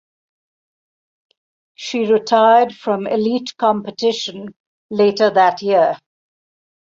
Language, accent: English, India and South Asia (India, Pakistan, Sri Lanka)